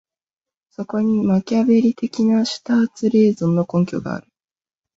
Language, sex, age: Japanese, female, 19-29